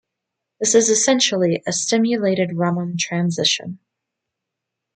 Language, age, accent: English, 19-29, United States English